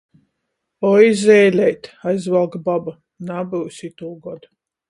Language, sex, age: Latgalian, female, 40-49